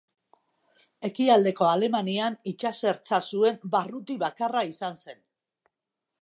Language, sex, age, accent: Basque, female, 60-69, Mendebalekoa (Araba, Bizkaia, Gipuzkoako mendebaleko herri batzuk)